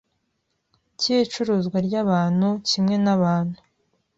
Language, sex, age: Kinyarwanda, female, 19-29